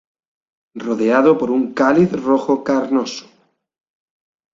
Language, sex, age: Spanish, male, 40-49